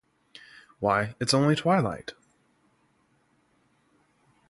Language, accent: English, United States English